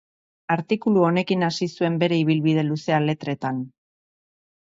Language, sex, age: Basque, female, 40-49